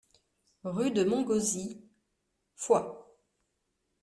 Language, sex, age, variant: French, female, 40-49, Français de métropole